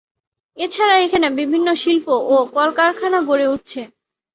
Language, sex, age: Bengali, female, 19-29